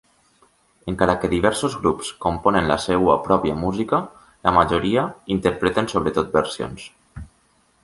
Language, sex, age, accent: Catalan, male, 19-29, valencià